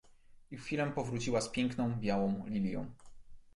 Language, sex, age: Polish, male, 30-39